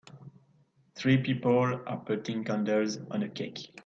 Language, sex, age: English, male, 19-29